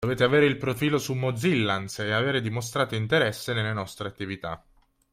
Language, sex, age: Italian, male, 19-29